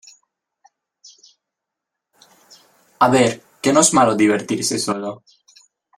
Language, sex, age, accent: Spanish, male, under 19, España: Centro-Sur peninsular (Madrid, Toledo, Castilla-La Mancha)